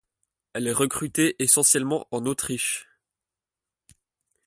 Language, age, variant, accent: French, under 19, Français d'Europe, Français de Belgique